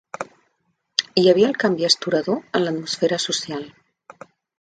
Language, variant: Catalan, Central